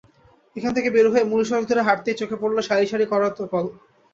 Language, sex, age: Bengali, male, 19-29